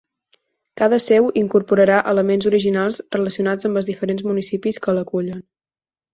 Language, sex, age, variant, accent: Catalan, female, 19-29, Balear, menorquí